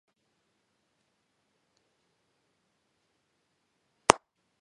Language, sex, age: Georgian, female, under 19